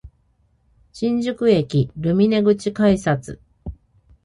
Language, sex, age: Japanese, female, 40-49